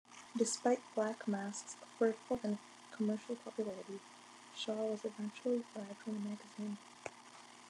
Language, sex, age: English, female, under 19